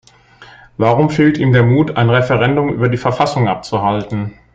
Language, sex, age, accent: German, male, 50-59, Deutschland Deutsch